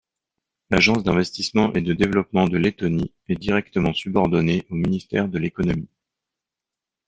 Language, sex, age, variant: French, male, 40-49, Français de métropole